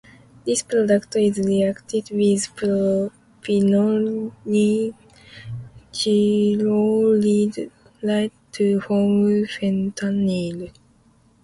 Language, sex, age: English, female, 19-29